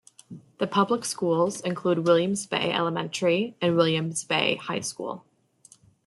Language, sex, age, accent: English, female, 19-29, United States English